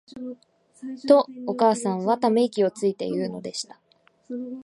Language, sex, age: Japanese, female, under 19